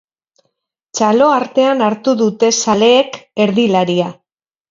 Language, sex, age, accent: Basque, female, 40-49, Mendebalekoa (Araba, Bizkaia, Gipuzkoako mendebaleko herri batzuk)